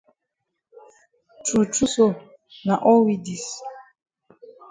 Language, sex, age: Cameroon Pidgin, female, 40-49